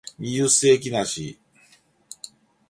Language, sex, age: Japanese, male, 50-59